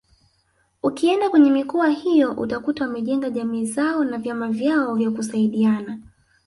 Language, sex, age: Swahili, female, 19-29